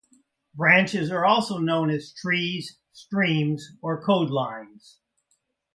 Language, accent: English, United States English